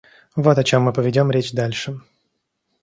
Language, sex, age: Russian, male, 19-29